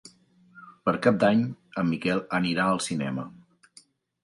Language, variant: Catalan, Central